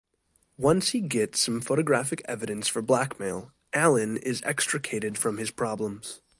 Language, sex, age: English, male, 19-29